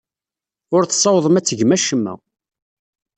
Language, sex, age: Kabyle, male, 30-39